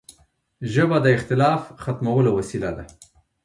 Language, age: Pashto, 50-59